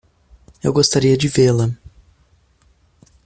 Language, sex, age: Portuguese, male, 30-39